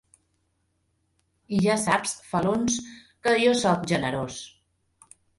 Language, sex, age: Catalan, female, 50-59